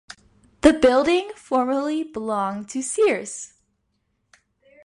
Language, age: English, 19-29